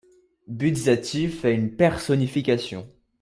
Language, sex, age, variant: French, male, under 19, Français de métropole